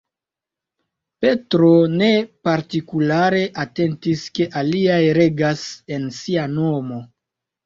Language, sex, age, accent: Esperanto, male, 19-29, Internacia